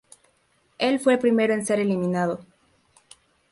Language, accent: Spanish, México